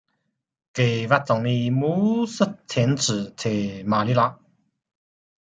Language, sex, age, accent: Chinese, male, 30-39, 出生地：江苏省